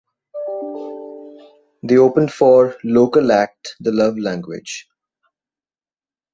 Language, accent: English, England English